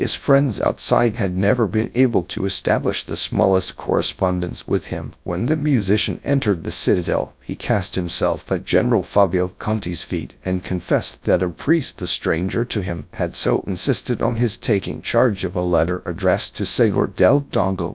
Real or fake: fake